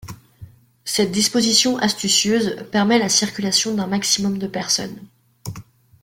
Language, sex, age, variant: French, female, 19-29, Français de métropole